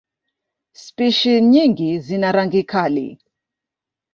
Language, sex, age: Swahili, female, 50-59